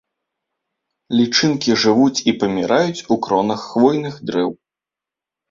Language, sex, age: Belarusian, male, under 19